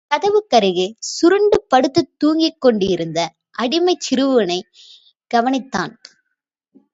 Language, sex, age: Tamil, female, 19-29